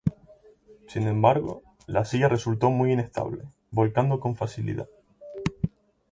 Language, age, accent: Spanish, 19-29, España: Islas Canarias